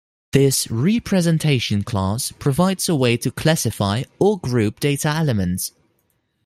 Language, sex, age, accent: English, male, 19-29, United States English